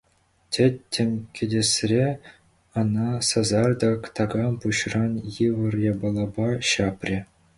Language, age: Chuvash, 19-29